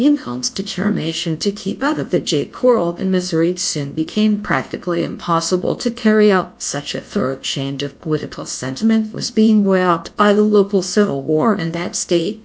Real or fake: fake